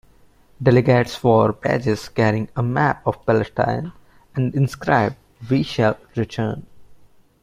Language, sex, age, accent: English, male, 19-29, India and South Asia (India, Pakistan, Sri Lanka)